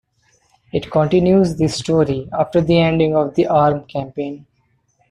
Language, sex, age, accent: English, male, 19-29, India and South Asia (India, Pakistan, Sri Lanka)